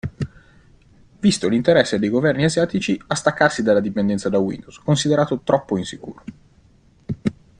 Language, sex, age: Italian, male, 19-29